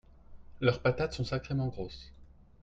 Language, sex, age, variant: French, male, 30-39, Français de métropole